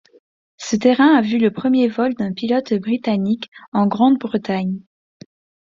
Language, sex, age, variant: French, female, 19-29, Français de métropole